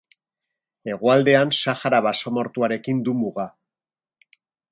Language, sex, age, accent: Basque, male, 50-59, Erdialdekoa edo Nafarra (Gipuzkoa, Nafarroa)